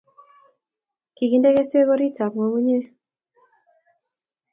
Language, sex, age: Kalenjin, female, 19-29